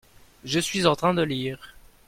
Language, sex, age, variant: French, male, under 19, Français de métropole